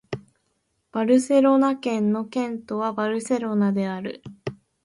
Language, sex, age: Japanese, female, 19-29